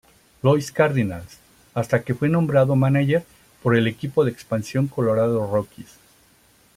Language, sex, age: Spanish, male, 50-59